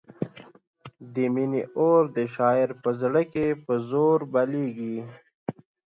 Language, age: Pashto, 30-39